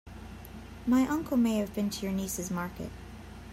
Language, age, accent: English, 19-29, United States English